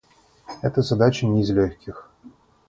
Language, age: Russian, 30-39